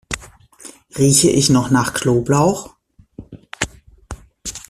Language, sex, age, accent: German, female, 40-49, Deutschland Deutsch